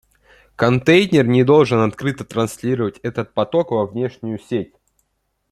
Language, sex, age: Russian, male, under 19